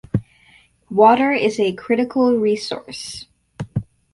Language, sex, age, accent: English, female, 19-29, United States English